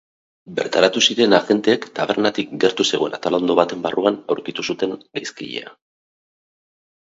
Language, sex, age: Basque, male, 30-39